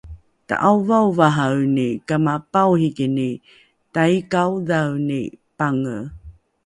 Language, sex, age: Rukai, female, 40-49